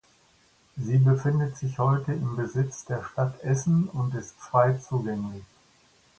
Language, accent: German, Deutschland Deutsch